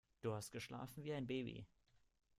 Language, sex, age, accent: German, male, 19-29, Deutschland Deutsch